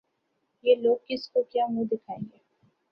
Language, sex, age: Urdu, female, 19-29